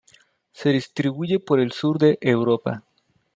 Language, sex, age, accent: Spanish, male, 30-39, México